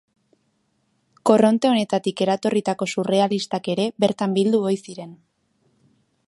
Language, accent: Basque, Erdialdekoa edo Nafarra (Gipuzkoa, Nafarroa)